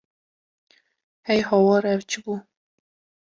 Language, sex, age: Kurdish, female, 19-29